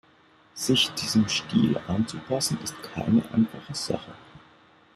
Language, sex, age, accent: German, male, 30-39, Deutschland Deutsch